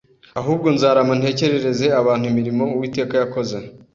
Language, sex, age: Kinyarwanda, male, 19-29